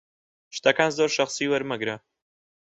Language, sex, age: Central Kurdish, male, under 19